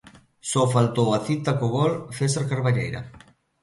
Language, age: Galician, 19-29